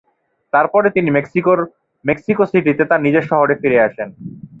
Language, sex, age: Bengali, male, 30-39